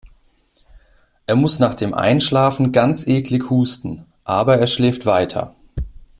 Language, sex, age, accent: German, male, 19-29, Deutschland Deutsch